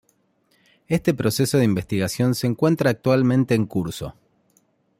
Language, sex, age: Spanish, male, 30-39